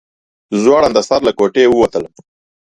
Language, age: Pashto, 40-49